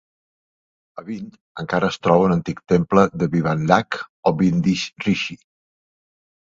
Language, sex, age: Catalan, male, 50-59